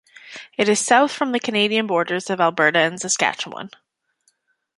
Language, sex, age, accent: English, female, 30-39, Canadian English